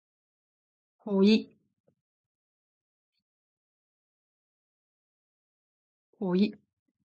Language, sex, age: Japanese, female, 40-49